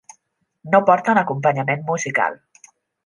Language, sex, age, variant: Catalan, female, 30-39, Central